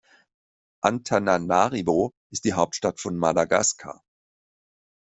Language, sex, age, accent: German, male, 50-59, Deutschland Deutsch